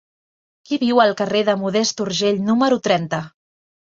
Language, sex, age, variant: Catalan, female, 19-29, Central